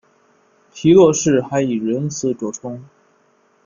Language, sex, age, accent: Chinese, male, 19-29, 出生地：山东省